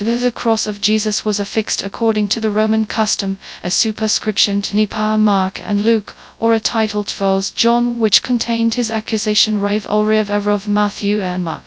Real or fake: fake